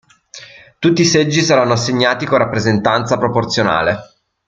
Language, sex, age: Italian, male, 19-29